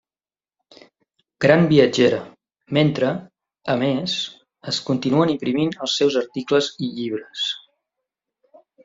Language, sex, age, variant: Catalan, male, 40-49, Septentrional